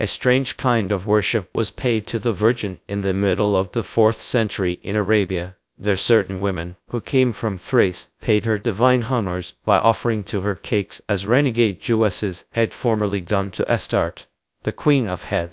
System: TTS, GradTTS